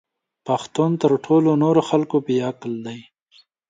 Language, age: Pashto, 19-29